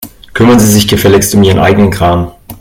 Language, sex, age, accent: German, male, 19-29, Deutschland Deutsch